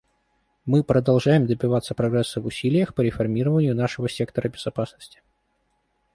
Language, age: Russian, 19-29